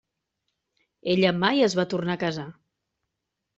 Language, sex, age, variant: Catalan, female, 40-49, Central